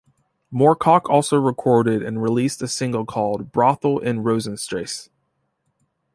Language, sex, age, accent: English, male, 19-29, United States English